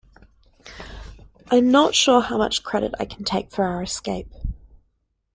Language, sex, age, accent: English, female, 19-29, Australian English